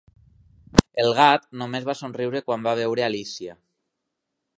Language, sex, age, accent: Catalan, male, 30-39, valencià